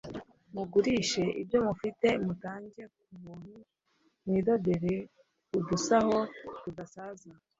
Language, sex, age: Kinyarwanda, female, 30-39